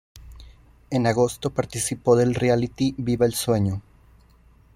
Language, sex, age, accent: Spanish, male, 19-29, México